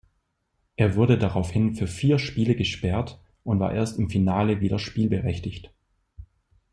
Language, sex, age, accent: German, male, 30-39, Deutschland Deutsch